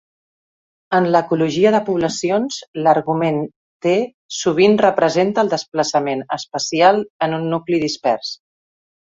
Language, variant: Catalan, Central